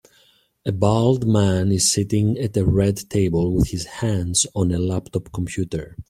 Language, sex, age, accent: English, male, 40-49, United States English